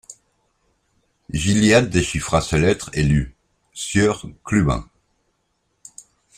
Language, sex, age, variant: French, male, 60-69, Français de métropole